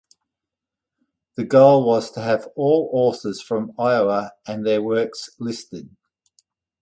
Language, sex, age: English, male, 60-69